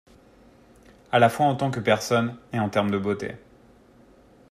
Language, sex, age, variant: French, male, 30-39, Français de métropole